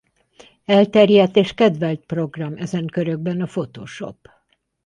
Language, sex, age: Hungarian, female, 70-79